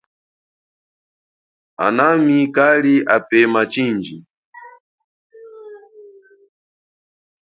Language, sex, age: Chokwe, male, 40-49